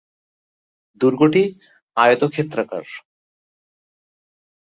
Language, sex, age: Bengali, male, 30-39